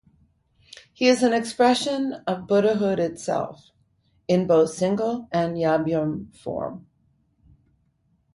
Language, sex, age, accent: English, female, 60-69, United States English